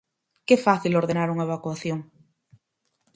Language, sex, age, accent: Galician, female, 19-29, Normativo (estándar)